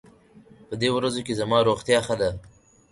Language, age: Pashto, 19-29